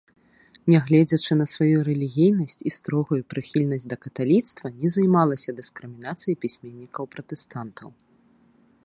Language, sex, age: Belarusian, female, 30-39